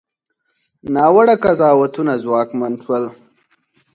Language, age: Pashto, 19-29